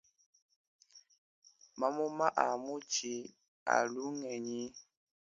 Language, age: Luba-Lulua, 19-29